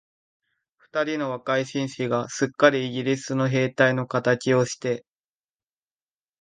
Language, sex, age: Japanese, male, 19-29